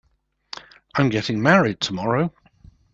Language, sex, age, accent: English, male, 70-79, England English